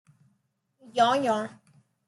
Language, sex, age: Spanish, female, 40-49